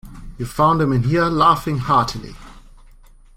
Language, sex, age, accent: English, male, 30-39, England English